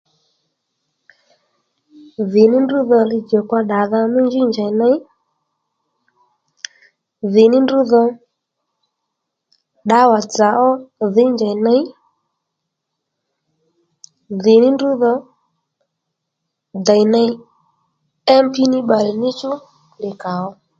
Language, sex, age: Lendu, female, 30-39